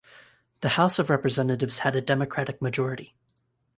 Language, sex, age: English, male, 19-29